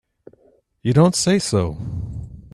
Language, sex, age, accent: English, male, 50-59, United States English